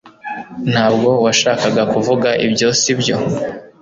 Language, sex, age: Kinyarwanda, male, 19-29